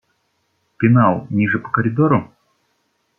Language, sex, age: Russian, male, 30-39